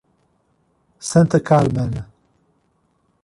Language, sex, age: Portuguese, male, 40-49